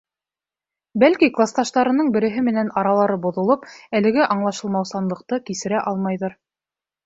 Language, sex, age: Bashkir, female, 19-29